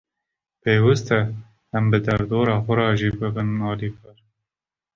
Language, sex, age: Kurdish, male, 19-29